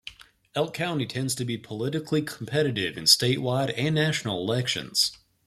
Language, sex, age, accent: English, male, 19-29, United States English